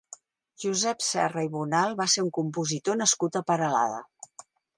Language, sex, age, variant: Catalan, female, 60-69, Central